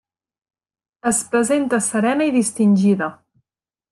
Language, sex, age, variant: Catalan, female, 30-39, Central